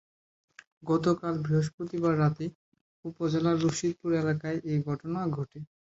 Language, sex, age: Bengali, male, 19-29